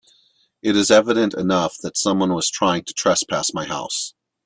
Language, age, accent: English, 40-49, United States English